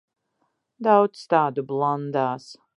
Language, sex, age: Latvian, female, 40-49